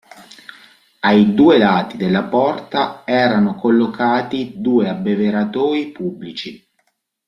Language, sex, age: Italian, male, 40-49